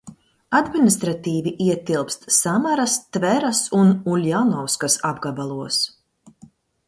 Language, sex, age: Latvian, female, 40-49